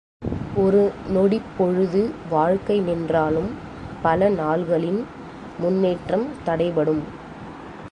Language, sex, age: Tamil, female, 19-29